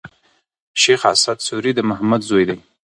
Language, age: Pashto, 19-29